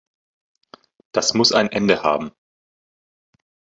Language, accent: German, Deutschland Deutsch